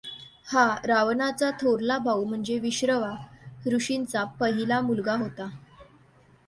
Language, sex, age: Marathi, female, under 19